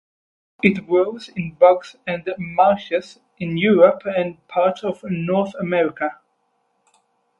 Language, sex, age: English, male, 19-29